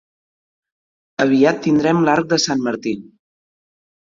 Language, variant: Catalan, Central